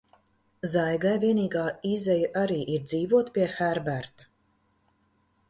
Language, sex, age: Latvian, female, 40-49